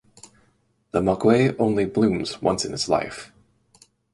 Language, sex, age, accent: English, male, 19-29, United States English